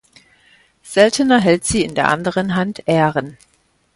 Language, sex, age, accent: German, female, 50-59, Deutschland Deutsch